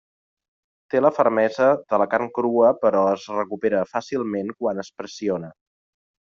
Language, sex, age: Catalan, male, 40-49